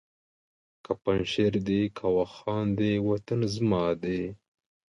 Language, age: Pashto, 19-29